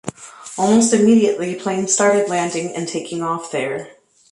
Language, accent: English, United States English